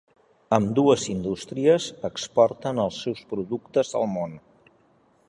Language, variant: Catalan, Central